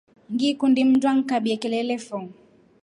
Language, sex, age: Rombo, female, 19-29